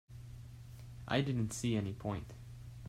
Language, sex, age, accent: English, male, 19-29, United States English